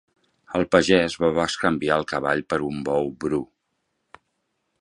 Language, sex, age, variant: Catalan, male, 40-49, Central